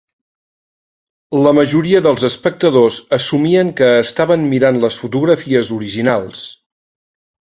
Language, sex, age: Catalan, male, 50-59